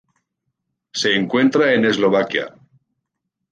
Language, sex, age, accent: Spanish, male, 50-59, España: Centro-Sur peninsular (Madrid, Toledo, Castilla-La Mancha)